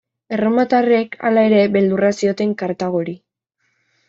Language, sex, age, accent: Basque, female, under 19, Erdialdekoa edo Nafarra (Gipuzkoa, Nafarroa)